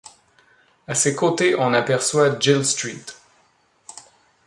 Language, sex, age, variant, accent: French, male, 30-39, Français d'Amérique du Nord, Français du Canada